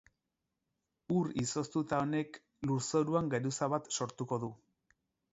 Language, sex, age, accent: Basque, male, 40-49, Erdialdekoa edo Nafarra (Gipuzkoa, Nafarroa)